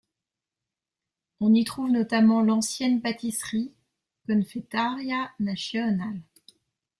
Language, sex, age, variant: French, female, 40-49, Français de métropole